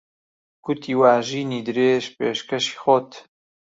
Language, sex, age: Central Kurdish, male, 30-39